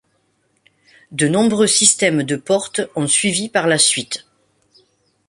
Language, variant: French, Français de métropole